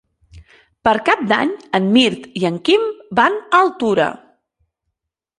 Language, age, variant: Catalan, under 19, Central